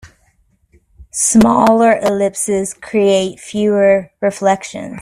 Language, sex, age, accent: English, female, 30-39, United States English